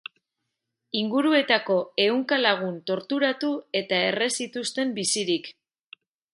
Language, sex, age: Basque, female, 40-49